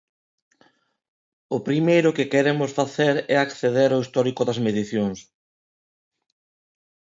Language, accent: Galician, Neofalante